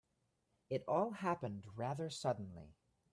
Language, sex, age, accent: English, female, 30-39, United States English